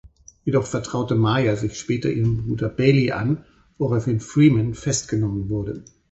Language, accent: German, Deutschland Deutsch